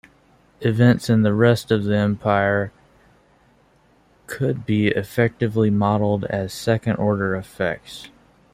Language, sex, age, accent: English, male, 19-29, United States English